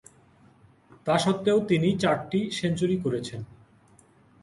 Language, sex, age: Bengali, male, 19-29